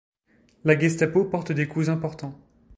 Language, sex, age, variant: French, male, 19-29, Français de métropole